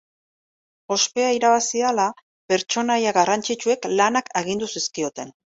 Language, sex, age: Basque, female, 40-49